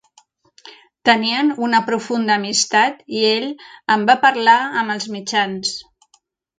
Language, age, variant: Catalan, 40-49, Central